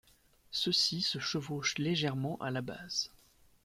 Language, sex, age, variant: French, male, 19-29, Français de métropole